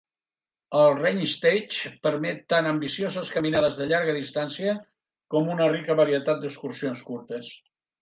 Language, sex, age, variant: Catalan, male, 60-69, Nord-Occidental